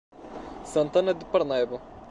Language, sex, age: Portuguese, male, 19-29